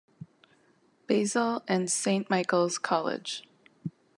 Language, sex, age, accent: English, female, 30-39, United States English